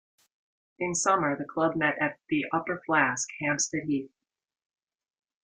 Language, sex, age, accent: English, female, 50-59, United States English